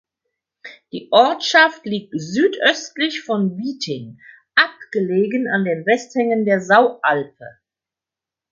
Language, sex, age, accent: German, female, 60-69, Deutschland Deutsch